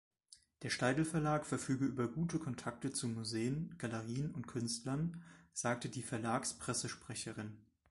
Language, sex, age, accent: German, male, 19-29, Deutschland Deutsch